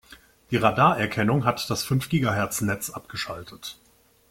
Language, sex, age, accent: German, male, 40-49, Deutschland Deutsch